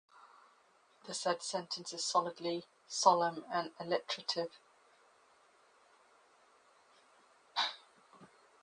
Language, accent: English, England English